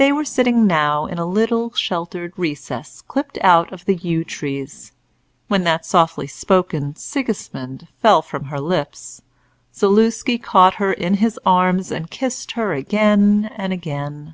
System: none